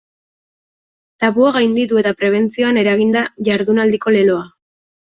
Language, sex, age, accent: Basque, female, 19-29, Mendebalekoa (Araba, Bizkaia, Gipuzkoako mendebaleko herri batzuk)